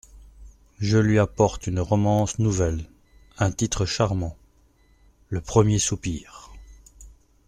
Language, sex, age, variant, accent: French, male, 40-49, Français d'Europe, Français de Belgique